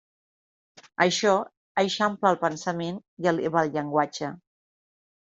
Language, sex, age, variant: Catalan, female, 40-49, Central